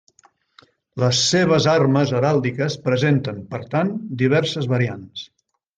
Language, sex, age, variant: Catalan, male, 70-79, Central